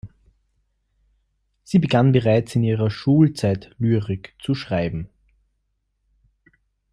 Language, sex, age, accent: German, male, 19-29, Österreichisches Deutsch